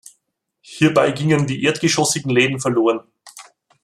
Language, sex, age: German, male, 40-49